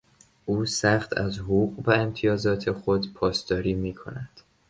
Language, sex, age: Persian, male, under 19